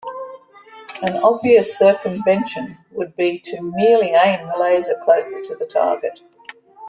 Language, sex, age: English, female, 60-69